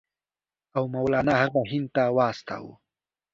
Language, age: Pashto, under 19